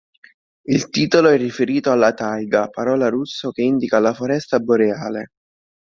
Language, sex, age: Italian, male, 19-29